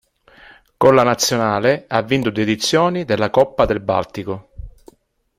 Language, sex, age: Italian, male, 50-59